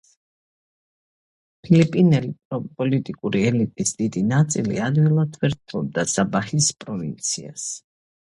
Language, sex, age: Georgian, female, 50-59